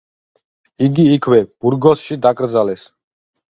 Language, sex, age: Georgian, male, 30-39